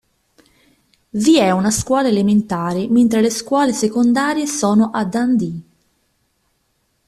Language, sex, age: Italian, female, 19-29